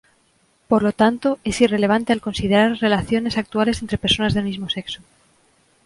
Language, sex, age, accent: Spanish, female, 30-39, España: Centro-Sur peninsular (Madrid, Toledo, Castilla-La Mancha)